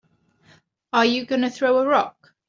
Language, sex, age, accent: English, female, 30-39, England English